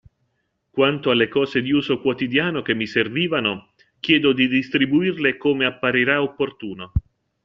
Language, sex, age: Italian, male, 50-59